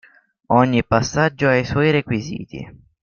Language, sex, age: Italian, male, under 19